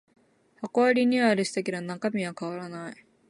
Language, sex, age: Japanese, female, 19-29